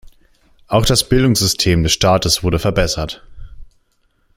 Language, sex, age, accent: German, male, 19-29, Deutschland Deutsch